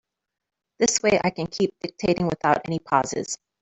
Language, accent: English, United States English